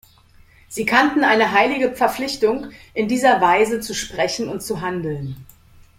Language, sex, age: German, female, 50-59